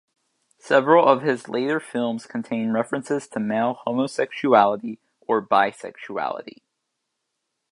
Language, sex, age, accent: English, male, 19-29, United States English